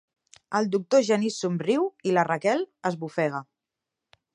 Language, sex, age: Catalan, female, 30-39